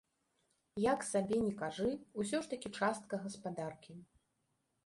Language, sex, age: Belarusian, female, 40-49